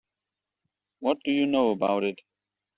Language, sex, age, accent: English, male, 30-39, United States English